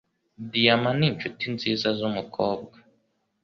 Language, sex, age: Kinyarwanda, male, 19-29